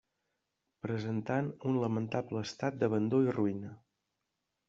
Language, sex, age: Catalan, male, 30-39